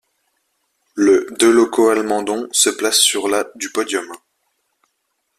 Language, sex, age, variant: French, male, 19-29, Français de métropole